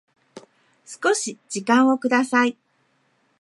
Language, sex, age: Japanese, female, 50-59